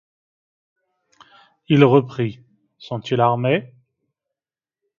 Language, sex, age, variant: French, male, 30-39, Français de métropole